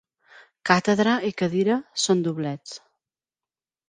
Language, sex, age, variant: Catalan, female, 40-49, Central